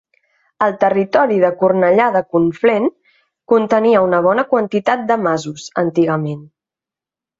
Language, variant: Catalan, Central